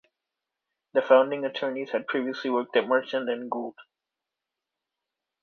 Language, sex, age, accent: English, male, 19-29, United States English